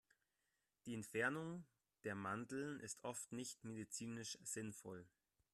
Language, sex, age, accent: German, male, 19-29, Deutschland Deutsch